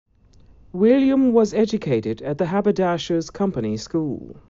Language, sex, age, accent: English, male, 30-39, Canadian English